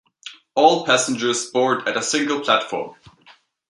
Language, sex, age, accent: English, male, 19-29, United States English